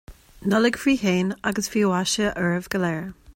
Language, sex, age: Irish, female, 40-49